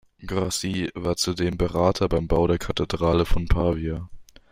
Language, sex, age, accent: German, male, under 19, Deutschland Deutsch